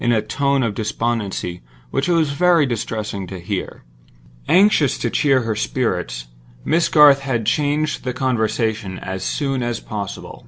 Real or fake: real